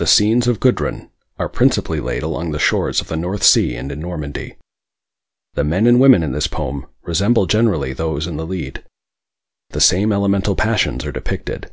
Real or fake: real